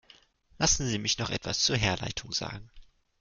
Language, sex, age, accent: German, male, 19-29, Deutschland Deutsch